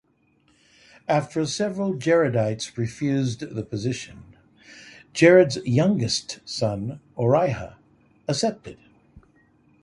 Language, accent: English, United States English